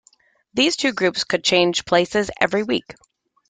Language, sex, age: English, female, 40-49